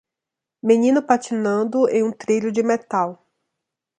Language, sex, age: Portuguese, female, 40-49